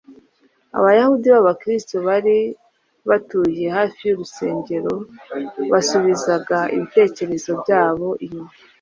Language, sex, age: Kinyarwanda, female, 19-29